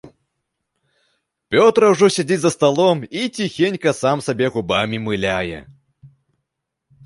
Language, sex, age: Belarusian, male, 19-29